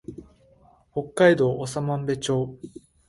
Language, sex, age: Japanese, male, under 19